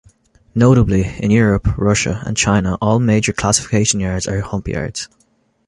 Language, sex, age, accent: English, male, 19-29, Irish English